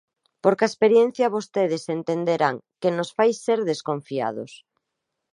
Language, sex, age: Galician, female, 40-49